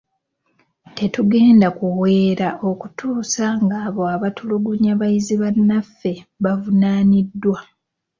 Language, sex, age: Ganda, female, 19-29